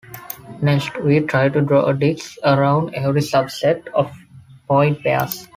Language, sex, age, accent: English, male, 19-29, India and South Asia (India, Pakistan, Sri Lanka)